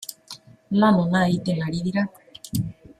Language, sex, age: Basque, female, 50-59